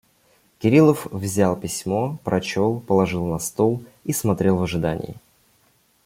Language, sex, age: Russian, male, 19-29